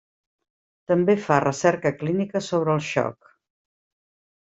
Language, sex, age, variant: Catalan, female, 50-59, Central